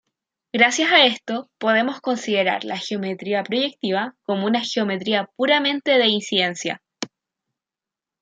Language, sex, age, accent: Spanish, female, 19-29, Chileno: Chile, Cuyo